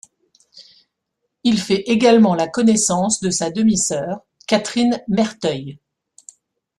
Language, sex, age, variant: French, female, 50-59, Français de métropole